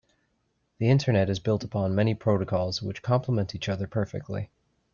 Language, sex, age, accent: English, male, 19-29, United States English